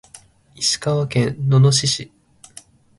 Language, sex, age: Japanese, male, under 19